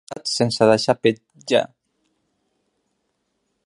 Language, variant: Catalan, Central